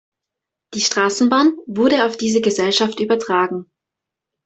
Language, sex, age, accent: German, female, 19-29, Österreichisches Deutsch